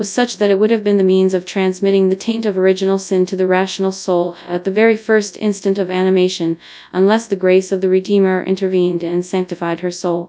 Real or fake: fake